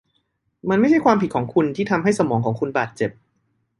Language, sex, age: Thai, male, 30-39